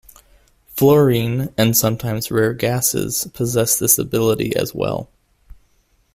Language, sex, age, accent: English, male, 30-39, United States English